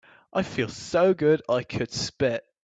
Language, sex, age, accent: English, male, 19-29, England English